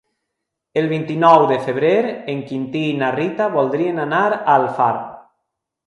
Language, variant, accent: Catalan, Alacantí, valencià